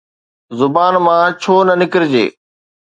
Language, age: Sindhi, 40-49